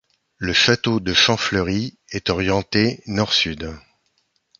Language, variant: French, Français de métropole